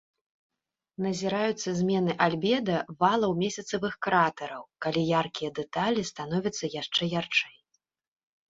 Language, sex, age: Belarusian, female, 30-39